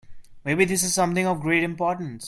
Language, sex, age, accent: English, male, 19-29, India and South Asia (India, Pakistan, Sri Lanka)